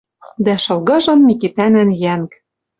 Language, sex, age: Western Mari, female, 30-39